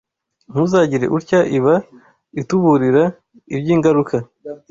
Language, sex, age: Kinyarwanda, male, 19-29